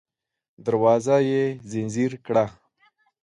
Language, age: Pashto, 40-49